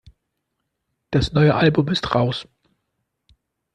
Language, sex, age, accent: German, male, 30-39, Deutschland Deutsch